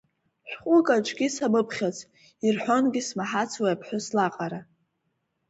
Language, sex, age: Abkhazian, female, under 19